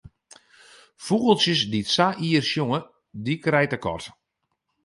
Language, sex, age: Western Frisian, male, 30-39